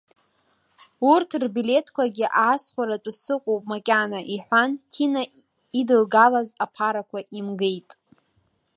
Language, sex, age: Abkhazian, female, under 19